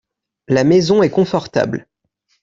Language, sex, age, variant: French, male, 30-39, Français de métropole